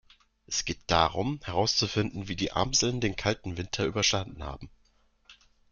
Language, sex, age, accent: German, male, 19-29, Deutschland Deutsch